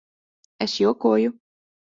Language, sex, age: Latvian, female, 30-39